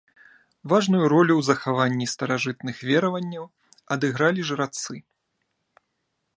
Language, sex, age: Belarusian, male, 40-49